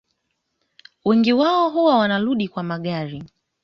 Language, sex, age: Swahili, female, 19-29